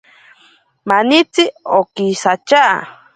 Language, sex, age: Ashéninka Perené, female, 19-29